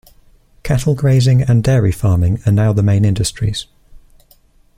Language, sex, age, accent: English, male, 19-29, England English